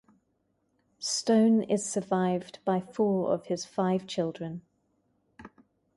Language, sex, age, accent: English, female, 30-39, England English